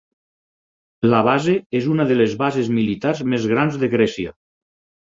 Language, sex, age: Catalan, male, 50-59